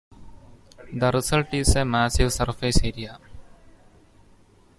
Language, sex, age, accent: English, male, 19-29, India and South Asia (India, Pakistan, Sri Lanka)